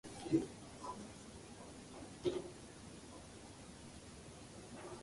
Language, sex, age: English, male, under 19